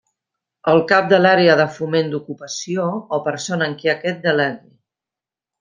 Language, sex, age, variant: Catalan, female, 50-59, Central